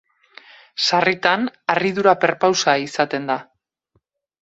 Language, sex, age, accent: Basque, female, 40-49, Mendebalekoa (Araba, Bizkaia, Gipuzkoako mendebaleko herri batzuk)